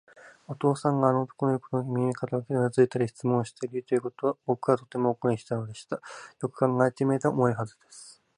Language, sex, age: Japanese, male, 19-29